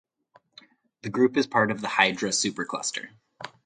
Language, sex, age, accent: English, male, 30-39, United States English